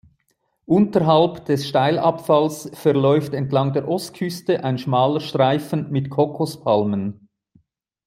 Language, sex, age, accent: German, male, 40-49, Schweizerdeutsch